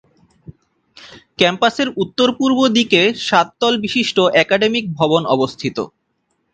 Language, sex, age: Bengali, male, 19-29